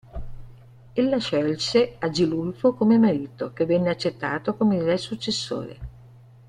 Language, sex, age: Italian, female, 70-79